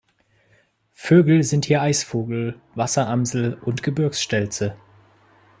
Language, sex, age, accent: German, male, 19-29, Deutschland Deutsch